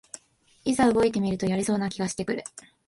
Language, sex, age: Japanese, female, 19-29